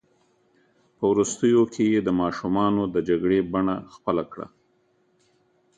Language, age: Pashto, 50-59